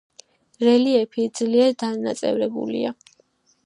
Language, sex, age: Georgian, female, 19-29